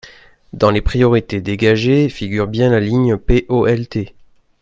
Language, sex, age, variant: French, male, 19-29, Français de métropole